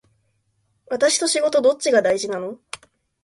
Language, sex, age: Japanese, female, 19-29